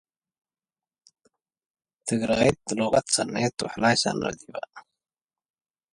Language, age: English, 30-39